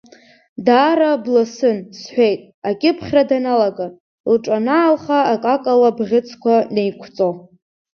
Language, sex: Abkhazian, female